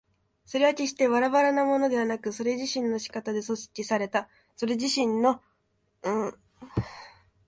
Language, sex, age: Japanese, female, 19-29